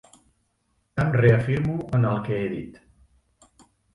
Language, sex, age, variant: Catalan, male, 40-49, Central